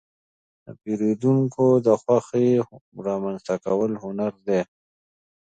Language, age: Pashto, 30-39